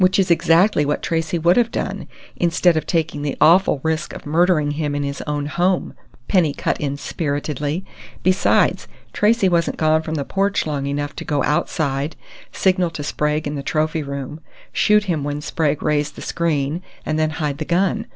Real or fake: real